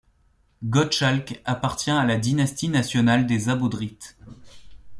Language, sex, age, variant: French, male, 19-29, Français de métropole